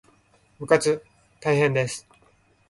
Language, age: Japanese, 40-49